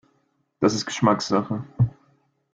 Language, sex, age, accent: German, male, 19-29, Deutschland Deutsch